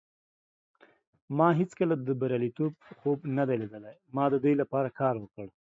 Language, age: Pashto, 19-29